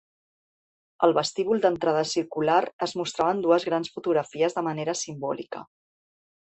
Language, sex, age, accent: Catalan, female, 40-49, Barceloní